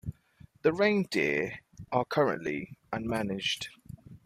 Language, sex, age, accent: English, male, 30-39, England English